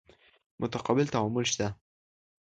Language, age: Pashto, under 19